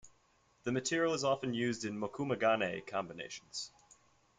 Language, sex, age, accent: English, male, 19-29, United States English